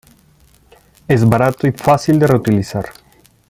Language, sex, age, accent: Spanish, male, 30-39, Andino-Pacífico: Colombia, Perú, Ecuador, oeste de Bolivia y Venezuela andina